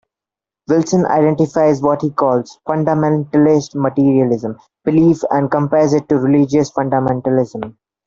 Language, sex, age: English, male, 19-29